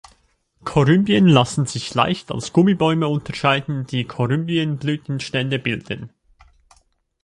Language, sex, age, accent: German, male, 19-29, Schweizerdeutsch